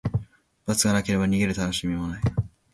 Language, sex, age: Japanese, male, 19-29